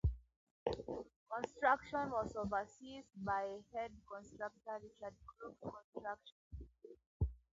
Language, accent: English, Kenyan English